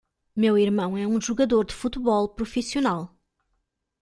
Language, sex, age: Portuguese, female, 30-39